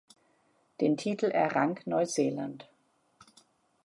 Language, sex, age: German, female, 30-39